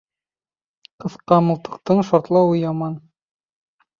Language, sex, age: Bashkir, male, 19-29